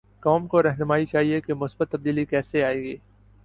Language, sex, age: Urdu, male, 19-29